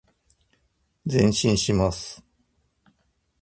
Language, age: Japanese, 50-59